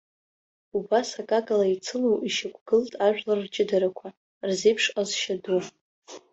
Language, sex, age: Abkhazian, female, under 19